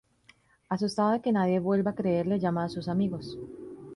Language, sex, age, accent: Spanish, female, 30-39, Andino-Pacífico: Colombia, Perú, Ecuador, oeste de Bolivia y Venezuela andina